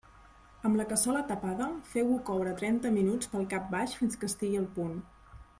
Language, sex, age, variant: Catalan, female, 30-39, Central